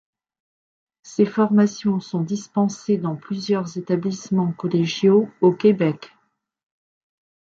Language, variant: French, Français de métropole